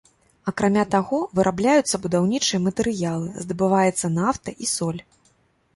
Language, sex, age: Belarusian, female, 40-49